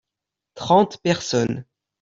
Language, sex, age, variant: French, male, 30-39, Français de métropole